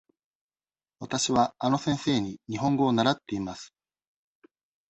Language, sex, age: Japanese, male, 40-49